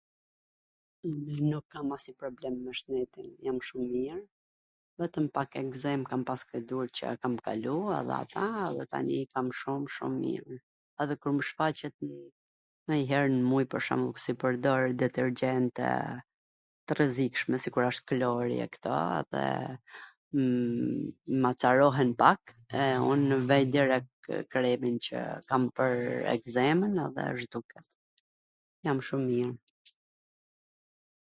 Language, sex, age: Gheg Albanian, female, 40-49